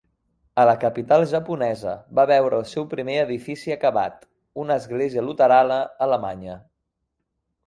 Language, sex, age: Catalan, male, 40-49